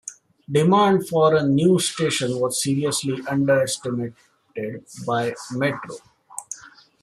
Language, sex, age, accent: English, male, 30-39, India and South Asia (India, Pakistan, Sri Lanka)